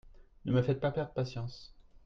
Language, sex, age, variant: French, male, 30-39, Français de métropole